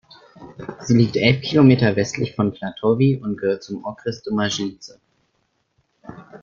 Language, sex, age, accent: German, male, under 19, Deutschland Deutsch